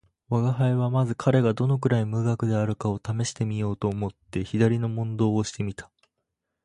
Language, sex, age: Japanese, male, under 19